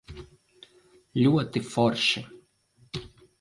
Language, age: Latvian, 40-49